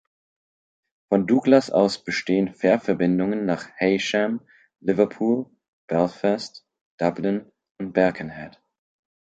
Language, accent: German, Deutschland Deutsch; Hochdeutsch